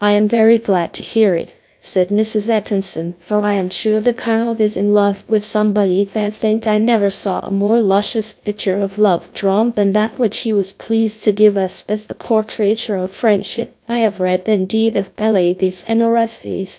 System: TTS, GlowTTS